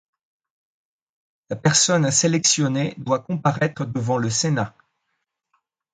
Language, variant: French, Français de métropole